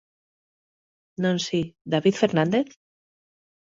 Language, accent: Galician, Normativo (estándar)